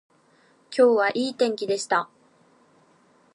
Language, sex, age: Japanese, female, 19-29